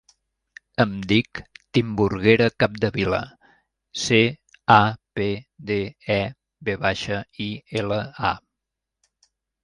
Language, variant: Catalan, Central